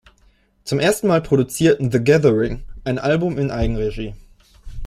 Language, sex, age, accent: German, male, 19-29, Deutschland Deutsch